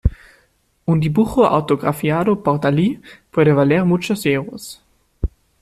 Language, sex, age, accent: Spanish, male, under 19, España: Centro-Sur peninsular (Madrid, Toledo, Castilla-La Mancha)